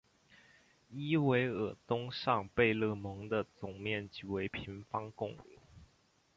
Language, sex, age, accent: Chinese, male, 19-29, 出生地：江西省